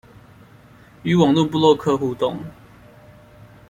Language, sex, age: Chinese, male, 19-29